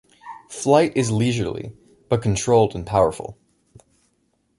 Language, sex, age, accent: English, male, under 19, United States English